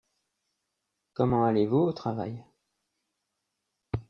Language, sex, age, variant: French, male, 40-49, Français de métropole